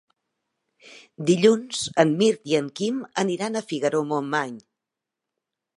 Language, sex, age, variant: Catalan, female, 40-49, Central